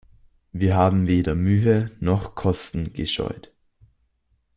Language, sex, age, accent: German, male, under 19, Österreichisches Deutsch